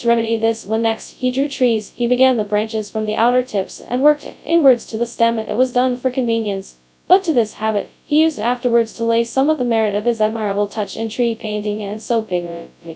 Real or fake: fake